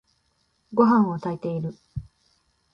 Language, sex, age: Japanese, female, 19-29